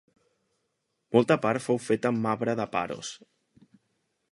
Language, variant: Catalan, Central